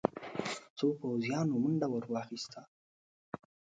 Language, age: Pashto, 30-39